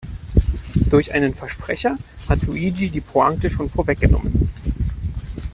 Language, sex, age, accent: German, male, 30-39, Deutschland Deutsch